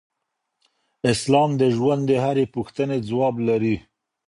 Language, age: Pashto, 50-59